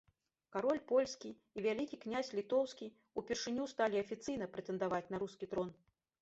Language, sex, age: Belarusian, female, 50-59